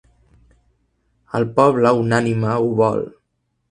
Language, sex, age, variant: Catalan, male, 19-29, Central